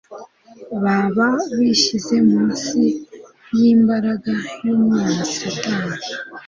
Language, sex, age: Kinyarwanda, female, 19-29